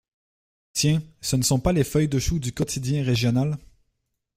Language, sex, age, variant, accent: French, male, 19-29, Français d'Amérique du Nord, Français du Canada